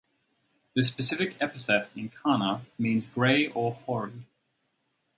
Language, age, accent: English, 30-39, Australian English